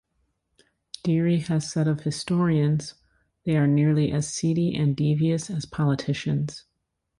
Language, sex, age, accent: English, female, 30-39, United States English